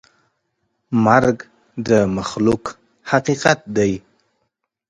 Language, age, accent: Pashto, 19-29, کندهارۍ لهجه